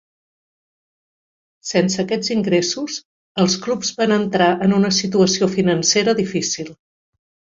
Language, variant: Catalan, Central